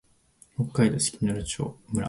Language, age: Japanese, 19-29